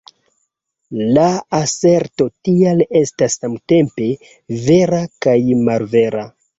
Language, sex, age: Esperanto, male, 30-39